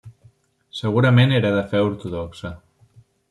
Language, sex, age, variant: Catalan, male, 19-29, Central